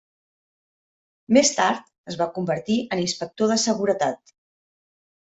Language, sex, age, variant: Catalan, female, 50-59, Central